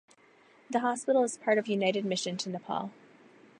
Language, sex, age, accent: English, female, under 19, United States English